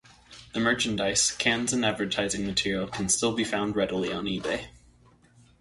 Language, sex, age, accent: English, male, 30-39, United States English